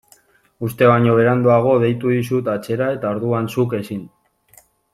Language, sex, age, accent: Basque, male, 19-29, Mendebalekoa (Araba, Bizkaia, Gipuzkoako mendebaleko herri batzuk)